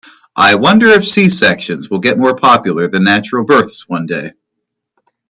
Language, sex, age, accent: English, male, 40-49, United States English